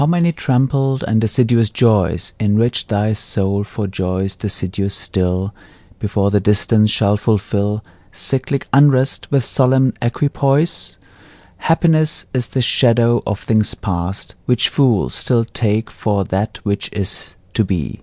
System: none